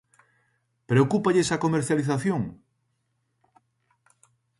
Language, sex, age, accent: Galician, male, 40-49, Central (gheada)